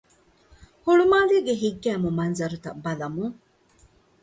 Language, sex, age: Divehi, female, 40-49